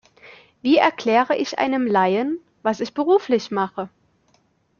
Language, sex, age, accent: German, female, 19-29, Deutschland Deutsch